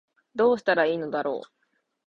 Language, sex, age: Japanese, female, 19-29